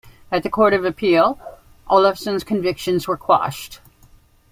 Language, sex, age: English, female, 60-69